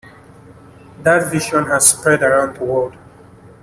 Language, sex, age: English, male, 19-29